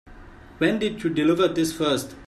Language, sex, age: English, male, 19-29